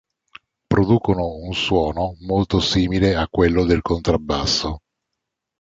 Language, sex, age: Italian, male, 60-69